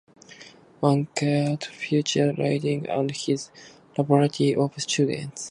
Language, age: English, under 19